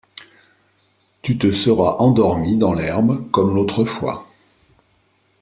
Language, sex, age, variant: French, male, 50-59, Français de métropole